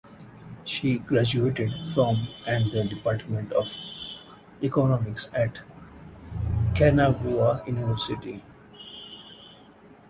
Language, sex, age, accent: English, male, 30-39, India and South Asia (India, Pakistan, Sri Lanka)